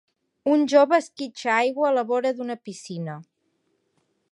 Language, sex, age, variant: Catalan, female, 19-29, Central